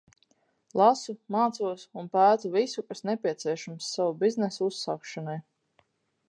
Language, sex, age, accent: Latvian, female, 30-39, bez akcenta